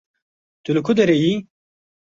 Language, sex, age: Kurdish, male, 19-29